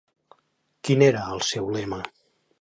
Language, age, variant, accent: Catalan, 60-69, Central, central